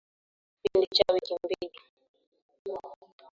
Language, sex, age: Swahili, female, 19-29